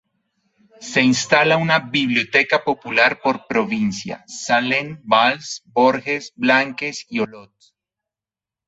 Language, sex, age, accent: Spanish, male, 40-49, Andino-Pacífico: Colombia, Perú, Ecuador, oeste de Bolivia y Venezuela andina